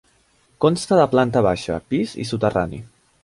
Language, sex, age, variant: Catalan, male, 19-29, Central